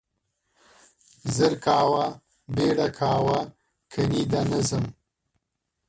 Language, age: Pashto, 40-49